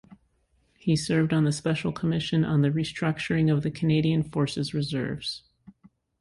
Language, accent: English, United States English